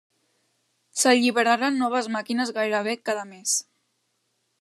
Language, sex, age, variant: Catalan, female, under 19, Central